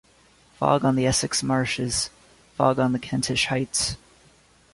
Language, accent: English, United States English